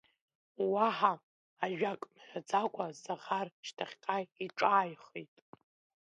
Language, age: Abkhazian, under 19